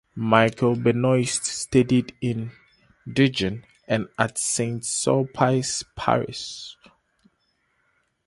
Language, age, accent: English, 19-29, United States English; Southern African (South Africa, Zimbabwe, Namibia)